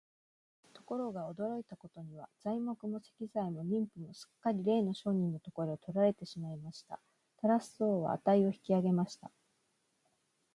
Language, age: Japanese, 30-39